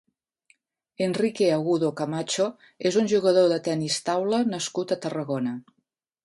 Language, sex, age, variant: Catalan, female, 50-59, Central